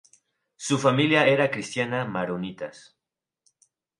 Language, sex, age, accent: Spanish, male, 19-29, México